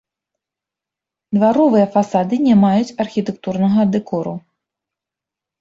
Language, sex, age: Belarusian, female, 30-39